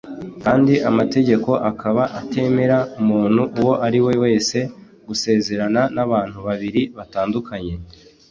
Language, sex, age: Kinyarwanda, male, 19-29